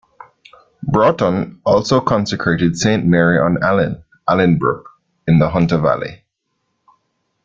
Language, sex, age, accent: English, male, 30-39, West Indies and Bermuda (Bahamas, Bermuda, Jamaica, Trinidad)